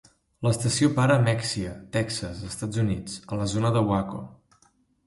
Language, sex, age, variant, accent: Catalan, male, under 19, Central, central